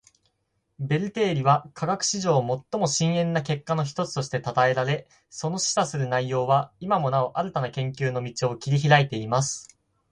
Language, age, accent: Japanese, 19-29, 標準語